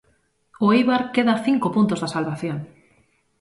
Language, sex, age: Galician, female, 30-39